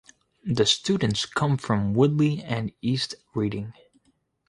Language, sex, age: English, male, under 19